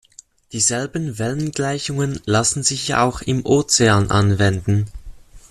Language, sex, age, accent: German, male, under 19, Schweizerdeutsch